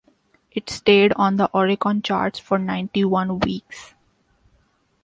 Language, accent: English, India and South Asia (India, Pakistan, Sri Lanka)